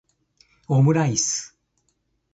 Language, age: Japanese, 70-79